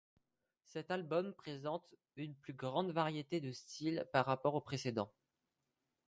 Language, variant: French, Français de métropole